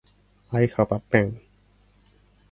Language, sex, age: Japanese, male, 40-49